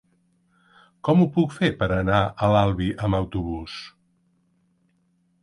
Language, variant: Catalan, Central